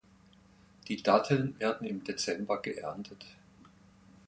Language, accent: German, Deutschland Deutsch